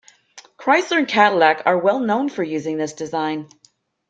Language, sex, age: English, female, 50-59